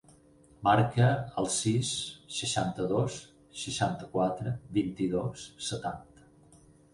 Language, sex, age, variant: Catalan, male, 60-69, Balear